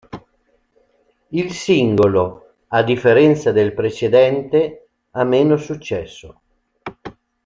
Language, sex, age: Italian, male, 60-69